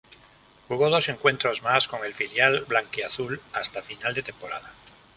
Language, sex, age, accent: Spanish, male, 50-59, España: Norte peninsular (Asturias, Castilla y León, Cantabria, País Vasco, Navarra, Aragón, La Rioja, Guadalajara, Cuenca)